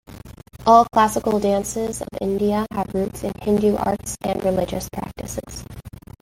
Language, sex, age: English, female, 19-29